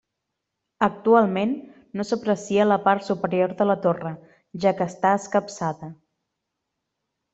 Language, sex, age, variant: Catalan, female, 30-39, Nord-Occidental